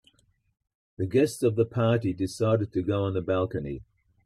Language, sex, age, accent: English, male, 60-69, Australian English